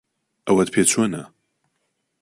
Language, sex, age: Central Kurdish, male, 30-39